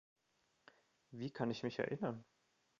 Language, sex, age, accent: German, male, 30-39, Deutschland Deutsch